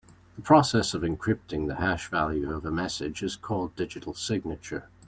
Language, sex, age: English, male, 19-29